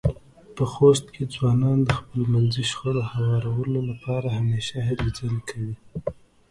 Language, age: Pashto, 19-29